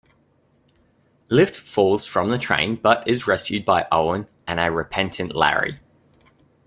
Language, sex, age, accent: English, male, 19-29, Australian English